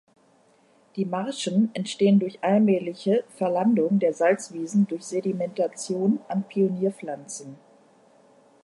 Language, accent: German, Deutschland Deutsch